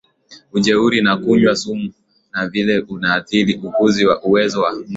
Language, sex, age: Swahili, male, 19-29